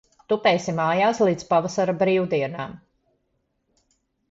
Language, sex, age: Latvian, female, 40-49